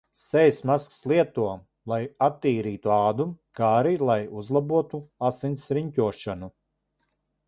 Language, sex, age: Latvian, male, 50-59